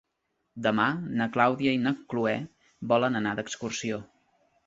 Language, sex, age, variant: Catalan, male, 19-29, Central